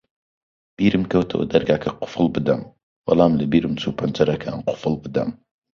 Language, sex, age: Central Kurdish, male, under 19